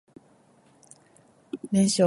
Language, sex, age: Japanese, female, 40-49